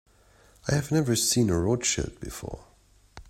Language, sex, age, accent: English, male, 30-39, United States English